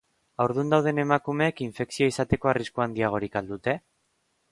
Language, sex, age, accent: Basque, male, 19-29, Erdialdekoa edo Nafarra (Gipuzkoa, Nafarroa)